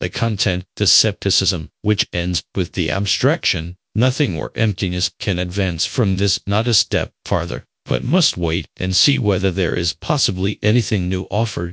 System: TTS, GradTTS